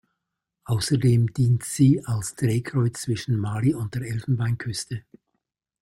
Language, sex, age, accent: German, male, 70-79, Schweizerdeutsch